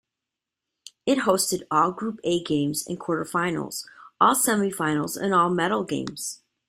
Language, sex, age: English, female, 50-59